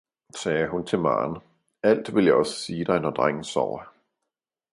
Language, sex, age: Danish, male, 40-49